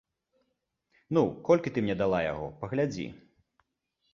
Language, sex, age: Belarusian, male, 30-39